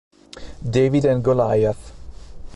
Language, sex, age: Italian, male, 30-39